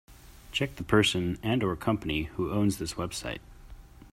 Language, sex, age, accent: English, male, 30-39, United States English